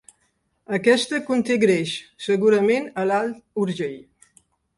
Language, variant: Catalan, Septentrional